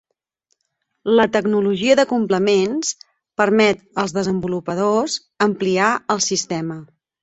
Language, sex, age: Catalan, female, 40-49